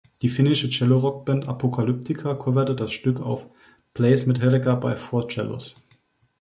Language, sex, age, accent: German, male, 30-39, Deutschland Deutsch